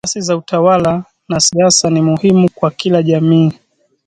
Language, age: Swahili, 19-29